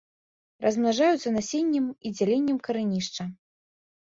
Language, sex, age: Belarusian, female, 19-29